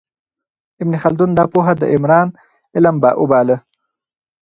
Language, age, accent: Pashto, 30-39, پکتیا ولایت، احمدزی